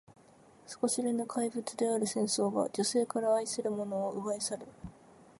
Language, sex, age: Japanese, female, 19-29